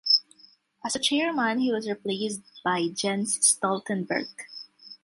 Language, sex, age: English, female, 19-29